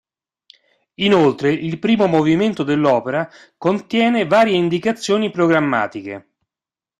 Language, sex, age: Italian, male, 50-59